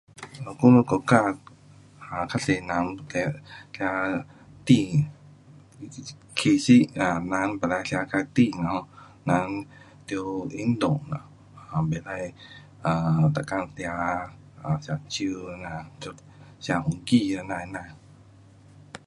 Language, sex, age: Pu-Xian Chinese, male, 40-49